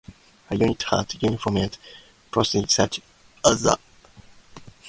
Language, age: English, 19-29